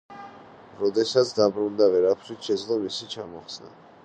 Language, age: Georgian, 19-29